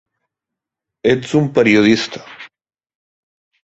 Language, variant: Catalan, Central